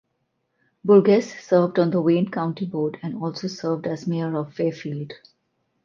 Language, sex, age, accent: English, female, 40-49, India and South Asia (India, Pakistan, Sri Lanka)